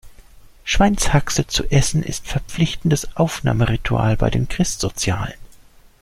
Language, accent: German, Deutschland Deutsch